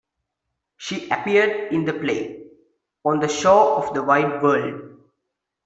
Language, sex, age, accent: English, male, 19-29, India and South Asia (India, Pakistan, Sri Lanka)